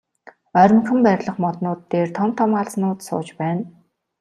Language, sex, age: Mongolian, female, 19-29